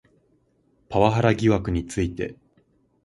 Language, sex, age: Japanese, male, 19-29